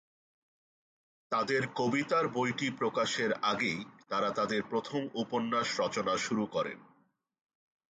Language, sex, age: Bengali, male, 40-49